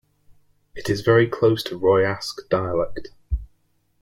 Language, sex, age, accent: English, male, 19-29, England English